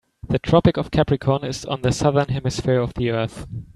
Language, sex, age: English, male, 19-29